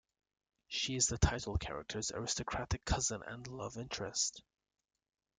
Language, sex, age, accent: English, male, 19-29, United States English